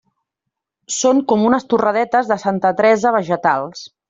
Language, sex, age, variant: Catalan, female, 40-49, Central